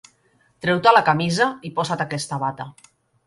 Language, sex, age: Catalan, female, 40-49